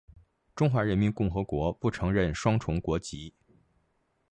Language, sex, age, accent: Chinese, male, 40-49, 出生地：北京市